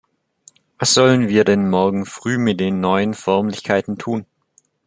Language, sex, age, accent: German, male, under 19, Deutschland Deutsch